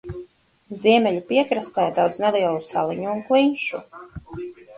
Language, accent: Latvian, Dzimtā valoda